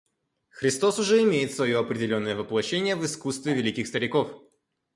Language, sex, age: Russian, male, under 19